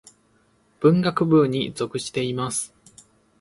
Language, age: Japanese, 30-39